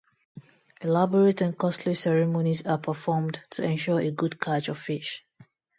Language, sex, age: English, female, 19-29